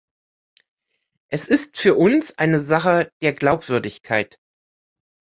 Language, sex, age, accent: German, female, 50-59, Deutschland Deutsch